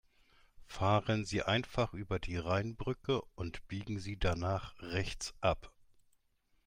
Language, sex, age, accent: German, male, 50-59, Deutschland Deutsch